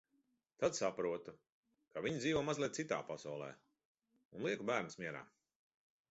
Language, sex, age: Latvian, male, 40-49